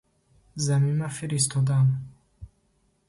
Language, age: Tajik, 19-29